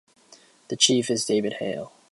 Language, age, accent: English, under 19, United States English